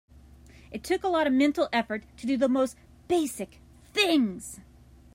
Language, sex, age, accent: English, female, 30-39, United States English